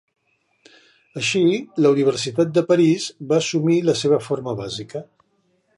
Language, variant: Catalan, Central